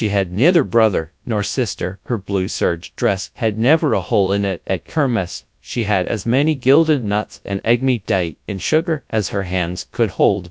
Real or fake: fake